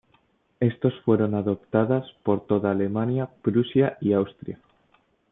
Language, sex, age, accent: Spanish, male, 19-29, España: Centro-Sur peninsular (Madrid, Toledo, Castilla-La Mancha)